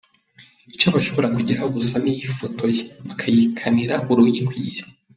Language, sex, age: Kinyarwanda, male, 19-29